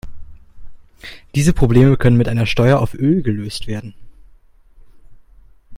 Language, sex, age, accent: German, male, 19-29, Deutschland Deutsch